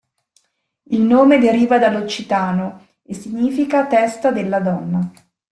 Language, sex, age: Italian, female, 40-49